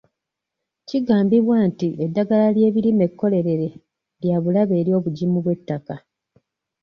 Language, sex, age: Ganda, female, 19-29